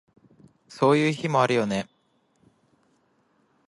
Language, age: Japanese, 19-29